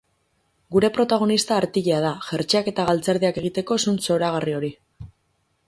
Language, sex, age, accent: Basque, female, 19-29, Mendebalekoa (Araba, Bizkaia, Gipuzkoako mendebaleko herri batzuk)